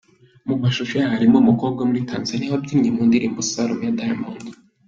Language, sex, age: Kinyarwanda, male, 19-29